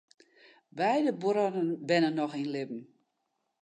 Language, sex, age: Western Frisian, female, 60-69